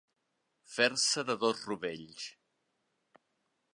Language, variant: Catalan, Nord-Occidental